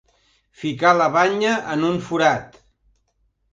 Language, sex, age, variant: Catalan, male, 70-79, Central